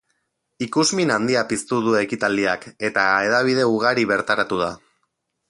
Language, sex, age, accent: Basque, male, 30-39, Erdialdekoa edo Nafarra (Gipuzkoa, Nafarroa)